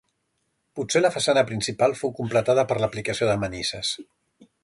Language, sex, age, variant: Catalan, male, 50-59, Central